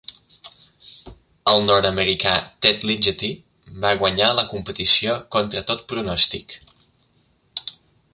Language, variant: Catalan, Septentrional